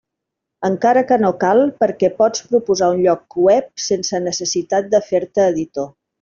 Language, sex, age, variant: Catalan, female, 50-59, Central